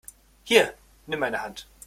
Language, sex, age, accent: German, male, 19-29, Deutschland Deutsch